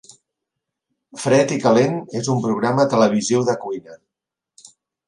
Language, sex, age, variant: Catalan, male, 50-59, Central